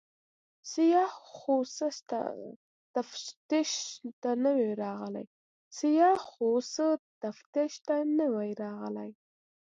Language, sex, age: Pashto, female, under 19